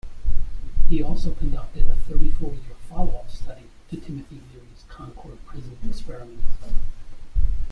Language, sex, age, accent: English, male, 50-59, United States English